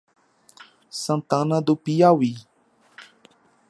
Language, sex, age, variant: Portuguese, male, 19-29, Portuguese (Brasil)